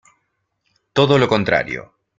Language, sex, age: Spanish, male, 19-29